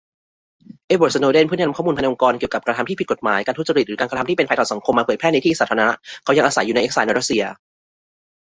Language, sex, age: Thai, male, 30-39